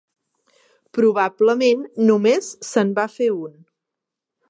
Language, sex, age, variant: Catalan, female, 30-39, Central